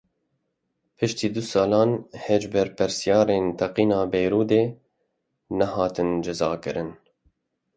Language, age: Kurdish, 30-39